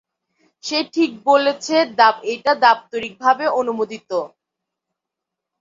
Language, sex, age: Bengali, female, 19-29